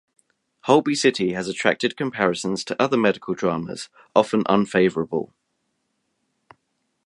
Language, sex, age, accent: English, male, 19-29, England English